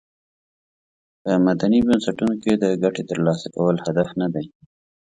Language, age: Pashto, 19-29